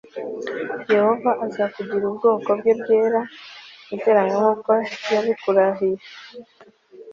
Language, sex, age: Kinyarwanda, female, 19-29